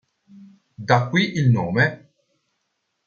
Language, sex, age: Italian, male, 30-39